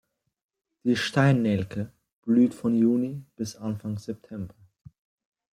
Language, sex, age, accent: German, male, under 19, Österreichisches Deutsch